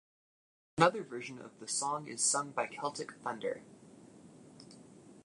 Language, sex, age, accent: English, male, 19-29, United States English